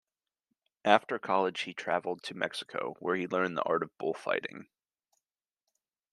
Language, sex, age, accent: English, male, 19-29, United States English